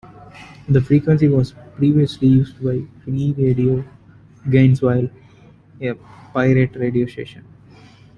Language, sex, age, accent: English, male, 19-29, India and South Asia (India, Pakistan, Sri Lanka)